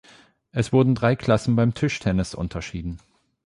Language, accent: German, Deutschland Deutsch